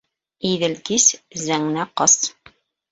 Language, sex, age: Bashkir, female, 40-49